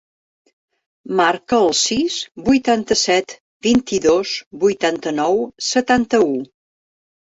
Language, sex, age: Catalan, female, 60-69